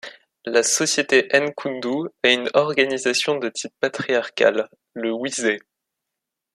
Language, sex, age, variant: French, male, under 19, Français de métropole